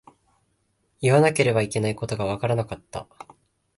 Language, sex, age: Japanese, male, 19-29